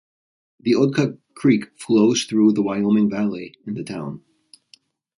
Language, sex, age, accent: English, male, 40-49, United States English